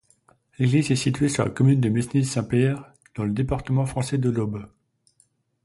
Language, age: French, 30-39